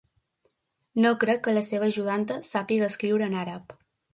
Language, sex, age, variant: Catalan, female, under 19, Balear